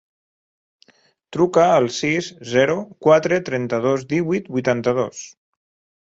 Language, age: Catalan, 50-59